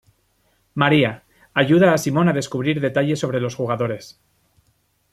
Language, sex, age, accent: Spanish, male, 19-29, España: Norte peninsular (Asturias, Castilla y León, Cantabria, País Vasco, Navarra, Aragón, La Rioja, Guadalajara, Cuenca)